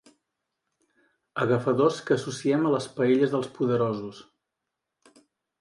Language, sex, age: Catalan, male, 40-49